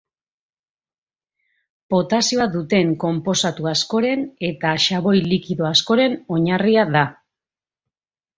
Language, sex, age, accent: Basque, female, 40-49, Mendebalekoa (Araba, Bizkaia, Gipuzkoako mendebaleko herri batzuk)